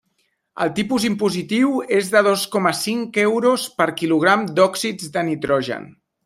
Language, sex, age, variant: Catalan, male, 30-39, Central